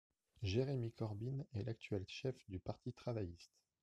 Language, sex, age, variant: French, male, 30-39, Français de métropole